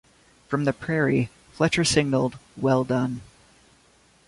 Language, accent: English, United States English